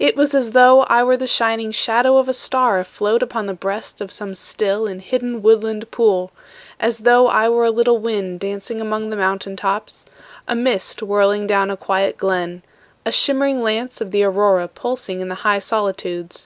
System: none